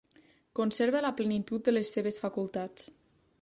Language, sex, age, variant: Catalan, female, 19-29, Nord-Occidental